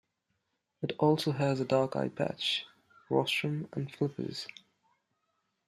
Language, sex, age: English, male, under 19